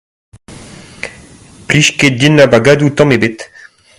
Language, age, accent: Breton, 30-39, Kerneveg; Leoneg